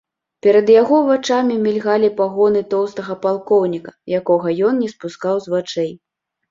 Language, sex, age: Belarusian, female, 30-39